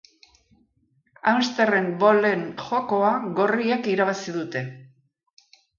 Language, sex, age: Basque, female, 60-69